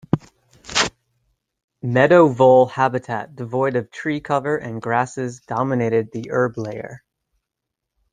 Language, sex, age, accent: English, male, 30-39, United States English